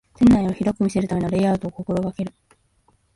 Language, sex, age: Japanese, female, 19-29